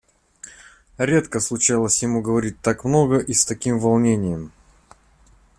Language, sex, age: Russian, male, 40-49